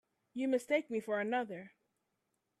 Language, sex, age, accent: English, female, 19-29, United States English